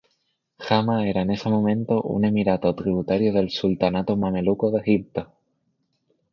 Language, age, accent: Spanish, 19-29, España: Islas Canarias